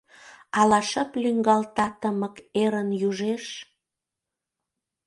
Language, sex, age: Mari, female, 30-39